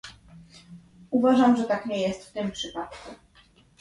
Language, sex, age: Polish, female, 19-29